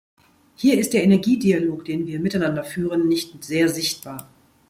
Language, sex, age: German, female, 40-49